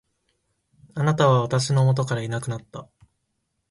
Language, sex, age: Japanese, male, 19-29